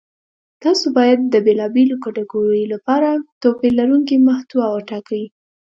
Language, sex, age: Pashto, female, under 19